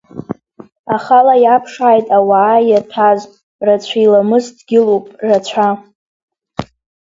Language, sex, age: Abkhazian, female, under 19